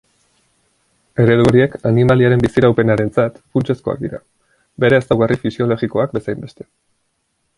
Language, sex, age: Basque, male, 19-29